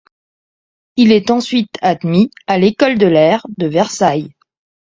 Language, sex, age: French, female, 50-59